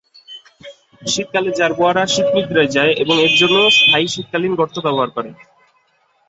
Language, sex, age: Bengali, male, 19-29